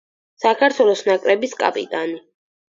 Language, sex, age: Georgian, female, under 19